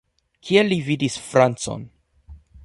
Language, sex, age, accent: Esperanto, male, 19-29, Internacia